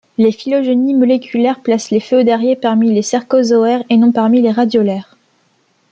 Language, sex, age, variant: French, female, under 19, Français de métropole